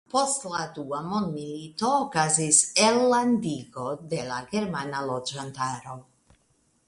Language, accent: Esperanto, Internacia